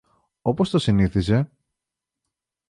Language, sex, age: Greek, male, 40-49